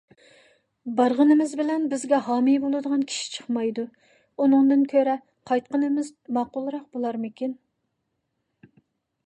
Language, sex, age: Uyghur, female, 40-49